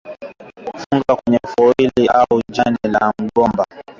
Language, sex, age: Swahili, male, 19-29